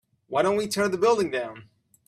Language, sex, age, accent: English, male, 30-39, United States English